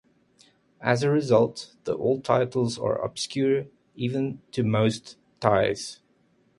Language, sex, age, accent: English, male, 30-39, Southern African (South Africa, Zimbabwe, Namibia)